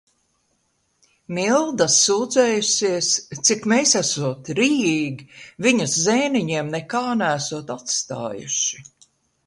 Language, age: Latvian, 80-89